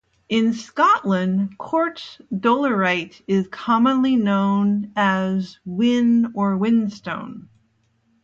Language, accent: English, United States English